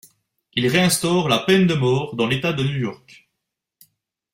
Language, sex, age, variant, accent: French, male, 30-39, Français d'Europe, Français de Suisse